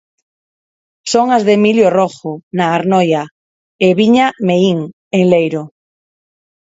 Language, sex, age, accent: Galician, female, 40-49, Neofalante